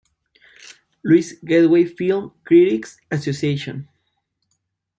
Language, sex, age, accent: Spanish, male, 19-29, México